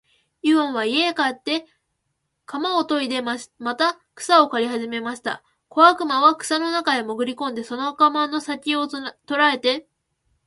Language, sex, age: Japanese, female, 19-29